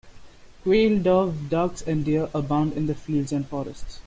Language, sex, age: English, male, 19-29